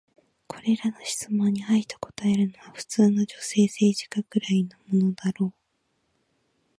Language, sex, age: Japanese, female, 19-29